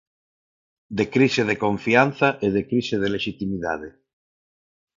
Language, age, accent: Galician, 30-39, Normativo (estándar); Neofalante